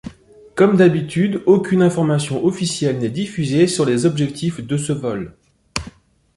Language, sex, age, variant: French, male, 40-49, Français de métropole